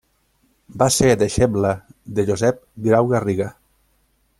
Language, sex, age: Catalan, male, 19-29